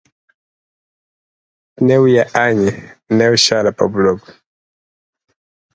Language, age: Luba-Lulua, 30-39